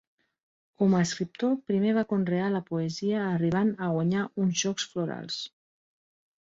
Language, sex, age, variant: Catalan, female, 50-59, Septentrional